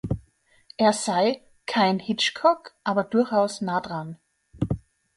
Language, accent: German, Österreichisches Deutsch